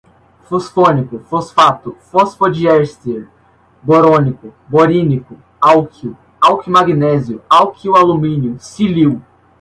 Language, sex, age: Portuguese, male, under 19